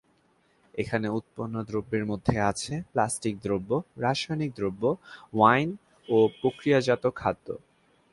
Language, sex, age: Bengali, male, 19-29